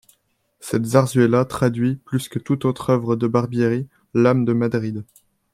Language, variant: French, Français de métropole